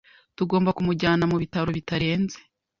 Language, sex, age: Kinyarwanda, female, 19-29